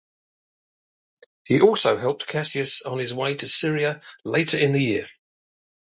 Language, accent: English, London English